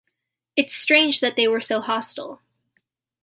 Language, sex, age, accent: English, female, under 19, United States English